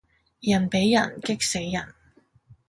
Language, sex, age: Cantonese, female, 19-29